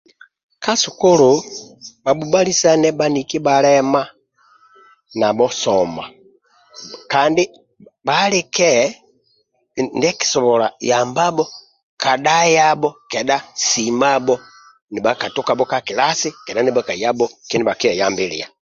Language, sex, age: Amba (Uganda), male, 70-79